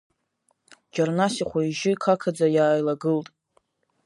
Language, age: Abkhazian, 30-39